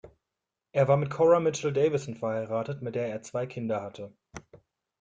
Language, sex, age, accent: German, male, 30-39, Deutschland Deutsch